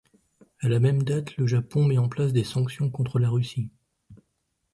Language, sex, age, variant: French, male, 40-49, Français de métropole